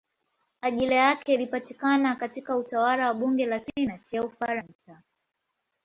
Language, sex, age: Swahili, female, 19-29